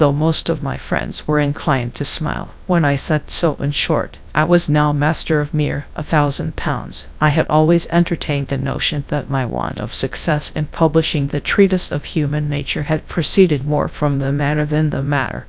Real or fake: fake